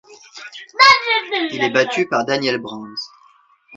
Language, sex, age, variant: French, male, 30-39, Français de métropole